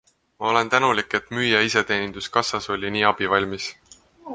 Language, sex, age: Estonian, male, 19-29